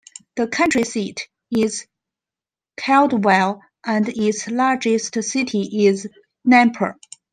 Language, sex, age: English, female, 30-39